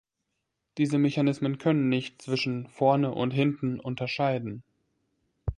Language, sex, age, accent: German, male, 19-29, Deutschland Deutsch